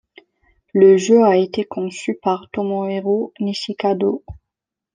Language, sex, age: French, female, 19-29